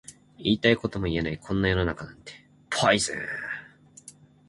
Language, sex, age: Japanese, male, 19-29